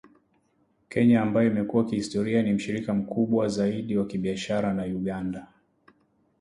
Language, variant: Swahili, Kiswahili Sanifu (EA)